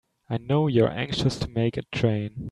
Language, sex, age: English, male, 19-29